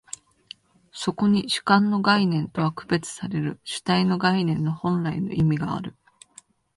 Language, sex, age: Japanese, female, 19-29